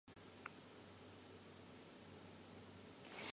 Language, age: Adamawa Fulfulde, 19-29